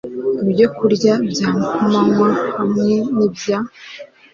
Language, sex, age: Kinyarwanda, female, 19-29